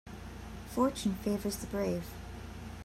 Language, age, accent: English, 19-29, United States English